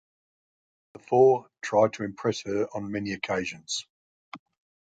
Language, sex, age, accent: English, male, 60-69, Australian English